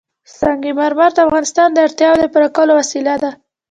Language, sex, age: Pashto, female, under 19